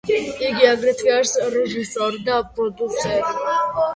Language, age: Georgian, under 19